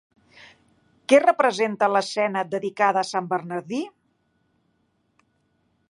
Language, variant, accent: Catalan, Central, Barceloní